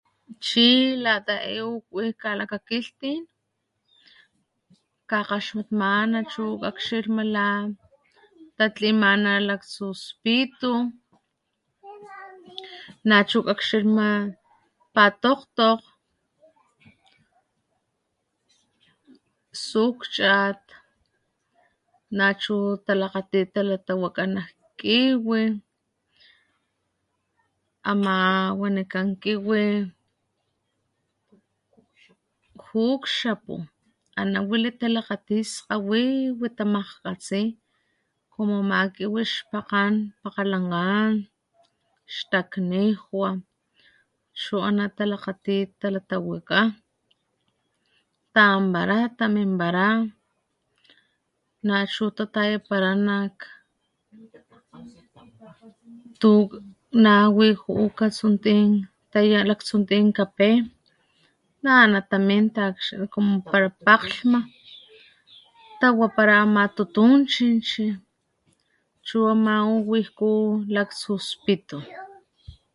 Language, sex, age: Papantla Totonac, female, 30-39